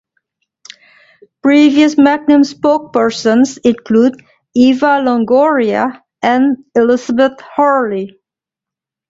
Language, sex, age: English, female, 40-49